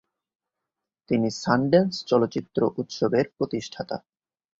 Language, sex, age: Bengali, male, 19-29